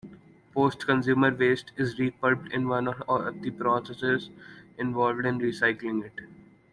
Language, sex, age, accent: English, male, under 19, India and South Asia (India, Pakistan, Sri Lanka)